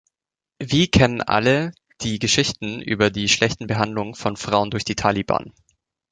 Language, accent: German, Deutschland Deutsch